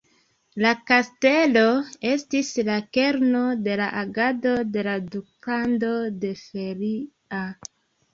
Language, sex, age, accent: Esperanto, female, 30-39, Internacia